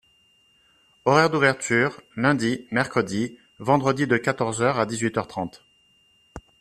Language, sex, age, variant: French, male, 40-49, Français de métropole